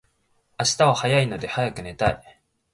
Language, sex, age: Japanese, male, under 19